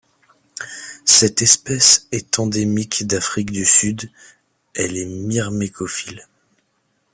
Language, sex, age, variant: French, male, 19-29, Français de métropole